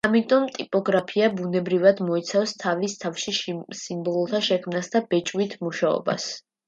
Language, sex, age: Georgian, female, under 19